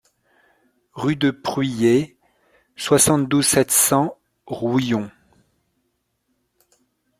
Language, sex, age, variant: French, male, 40-49, Français de métropole